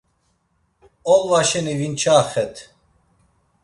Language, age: Laz, 40-49